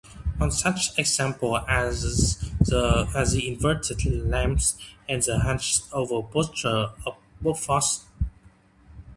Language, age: English, 19-29